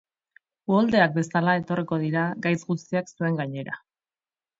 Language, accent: Basque, Erdialdekoa edo Nafarra (Gipuzkoa, Nafarroa)